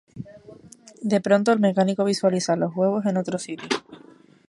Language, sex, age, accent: Spanish, female, 19-29, España: Islas Canarias